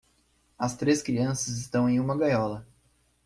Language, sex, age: Portuguese, male, 19-29